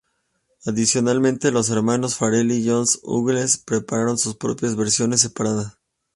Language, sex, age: Spanish, male, 30-39